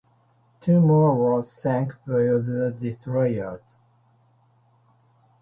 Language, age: English, 50-59